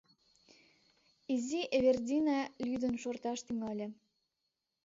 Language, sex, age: Mari, female, under 19